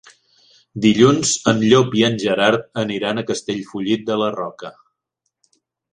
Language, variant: Catalan, Central